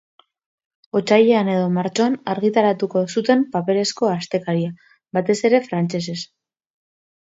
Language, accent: Basque, Mendebalekoa (Araba, Bizkaia, Gipuzkoako mendebaleko herri batzuk)